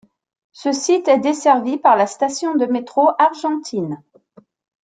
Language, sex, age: French, female, 50-59